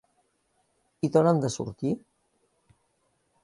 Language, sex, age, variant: Catalan, female, 50-59, Central